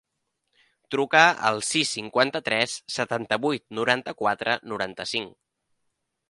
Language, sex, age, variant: Catalan, male, 19-29, Central